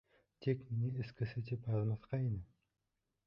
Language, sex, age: Bashkir, male, 19-29